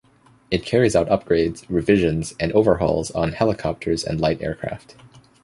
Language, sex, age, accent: English, male, 19-29, Canadian English